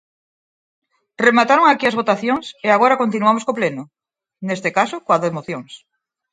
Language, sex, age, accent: Galician, female, 30-39, Normativo (estándar)